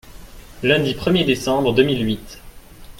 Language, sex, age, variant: French, male, 19-29, Français de métropole